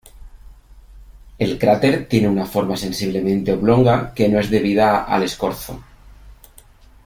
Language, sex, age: Spanish, male, 30-39